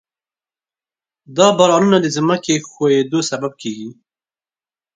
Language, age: Pashto, 19-29